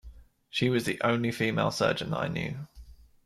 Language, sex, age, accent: English, male, 30-39, England English